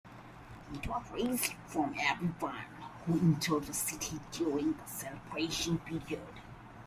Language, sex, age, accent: English, male, under 19, India and South Asia (India, Pakistan, Sri Lanka)